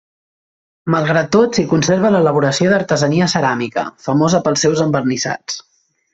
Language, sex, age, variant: Catalan, male, 19-29, Central